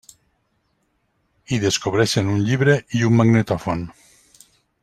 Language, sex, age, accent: Catalan, male, 50-59, valencià